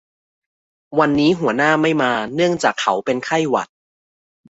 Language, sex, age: Thai, male, 30-39